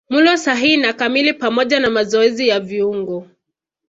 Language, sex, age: Swahili, female, 19-29